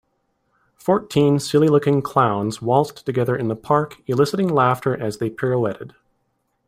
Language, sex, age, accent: English, male, 30-39, United States English